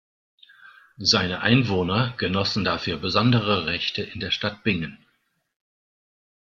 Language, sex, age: German, male, 60-69